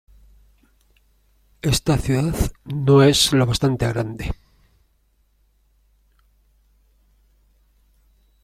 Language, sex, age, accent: Spanish, male, 50-59, España: Norte peninsular (Asturias, Castilla y León, Cantabria, País Vasco, Navarra, Aragón, La Rioja, Guadalajara, Cuenca)